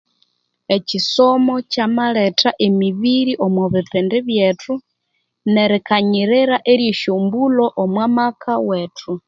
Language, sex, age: Konzo, female, 30-39